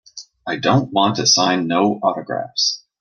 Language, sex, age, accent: English, male, 30-39, Canadian English